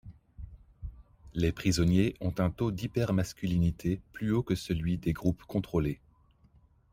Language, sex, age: French, male, 30-39